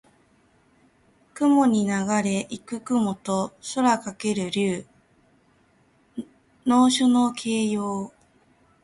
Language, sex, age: Japanese, female, 19-29